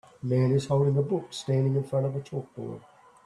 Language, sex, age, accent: English, male, 60-69, Australian English